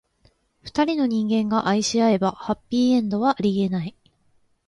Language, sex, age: Japanese, female, 19-29